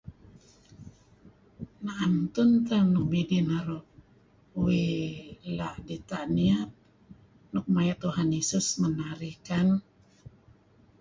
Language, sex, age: Kelabit, female, 50-59